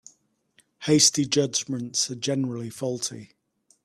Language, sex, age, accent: English, male, 40-49, England English